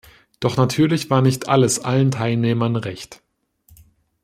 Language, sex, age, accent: German, male, 19-29, Deutschland Deutsch